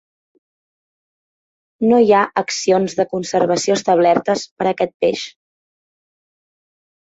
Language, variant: Catalan, Central